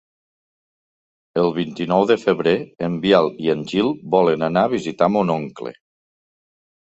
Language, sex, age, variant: Catalan, male, 40-49, Central